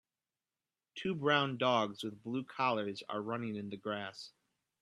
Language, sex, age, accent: English, male, 30-39, United States English